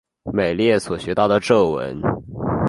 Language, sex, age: Chinese, male, under 19